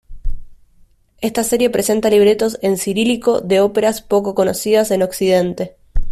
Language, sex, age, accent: Spanish, female, 19-29, Rioplatense: Argentina, Uruguay, este de Bolivia, Paraguay